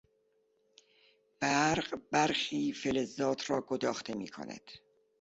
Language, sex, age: Persian, female, 60-69